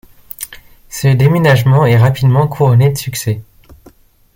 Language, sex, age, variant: French, male, 19-29, Français de métropole